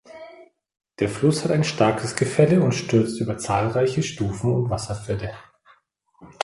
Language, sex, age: German, male, 40-49